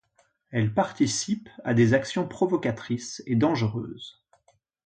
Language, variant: French, Français de métropole